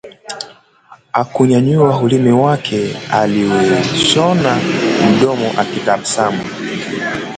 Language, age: Swahili, 19-29